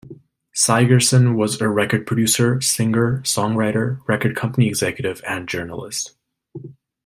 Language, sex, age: English, male, 19-29